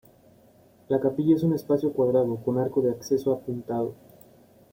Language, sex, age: Spanish, male, 19-29